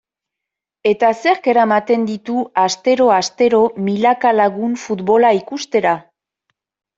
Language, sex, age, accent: Basque, female, 19-29, Nafar-lapurtarra edo Zuberotarra (Lapurdi, Nafarroa Beherea, Zuberoa)